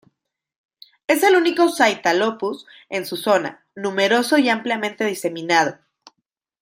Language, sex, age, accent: Spanish, female, 30-39, México